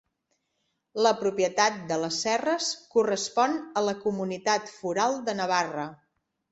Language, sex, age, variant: Catalan, female, 60-69, Central